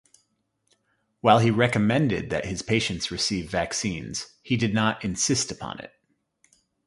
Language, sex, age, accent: English, male, 30-39, United States English